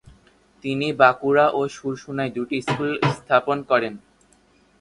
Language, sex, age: Bengali, male, under 19